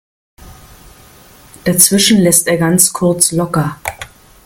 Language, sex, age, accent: German, female, 50-59, Deutschland Deutsch